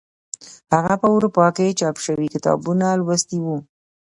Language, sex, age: Pashto, female, 50-59